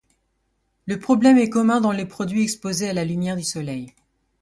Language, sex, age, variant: French, female, 30-39, Français de métropole